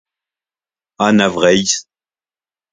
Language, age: Breton, 60-69